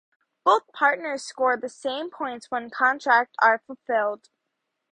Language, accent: English, United States English